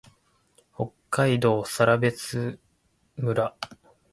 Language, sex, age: Japanese, male, 19-29